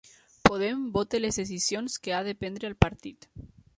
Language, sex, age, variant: Catalan, female, 19-29, Nord-Occidental